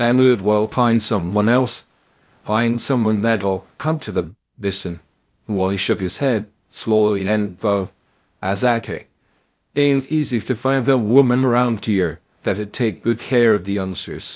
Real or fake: fake